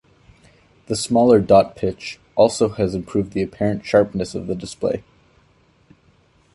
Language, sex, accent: English, male, Canadian English